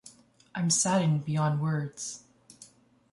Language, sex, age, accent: English, female, 19-29, Canadian English